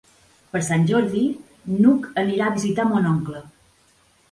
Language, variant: Catalan, Central